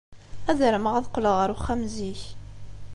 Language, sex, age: Kabyle, female, 19-29